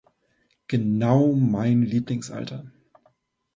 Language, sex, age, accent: German, male, 30-39, Deutschland Deutsch